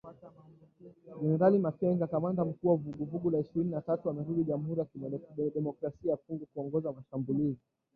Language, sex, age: Swahili, male, 19-29